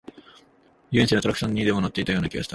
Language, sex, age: Japanese, male, 19-29